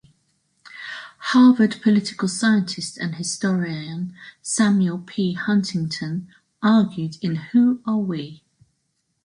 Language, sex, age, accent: English, female, 60-69, England English